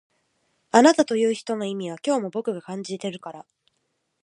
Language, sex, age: Japanese, female, 19-29